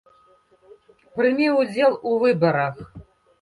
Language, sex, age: Belarusian, female, 60-69